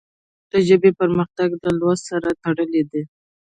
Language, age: Pashto, 19-29